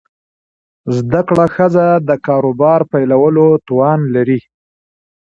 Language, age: Pashto, 40-49